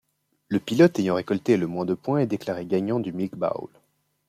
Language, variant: French, Français de métropole